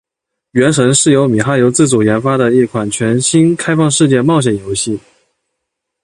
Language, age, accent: Chinese, 19-29, 出生地：江西省